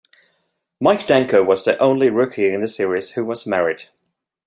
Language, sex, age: English, male, 30-39